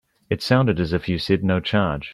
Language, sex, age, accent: English, male, under 19, New Zealand English